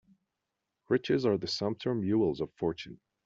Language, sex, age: English, male, 19-29